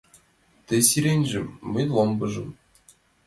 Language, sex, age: Mari, male, under 19